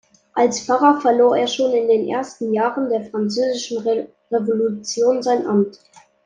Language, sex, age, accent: German, male, under 19, Deutschland Deutsch